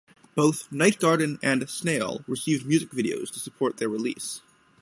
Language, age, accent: English, 19-29, United States English